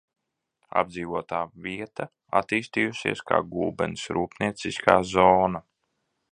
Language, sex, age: Latvian, male, 30-39